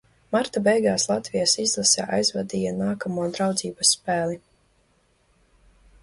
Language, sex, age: Latvian, female, 19-29